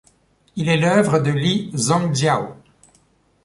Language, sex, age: French, male, 70-79